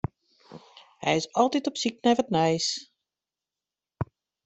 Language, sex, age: Western Frisian, female, 50-59